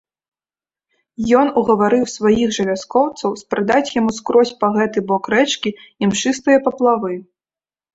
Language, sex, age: Belarusian, female, 19-29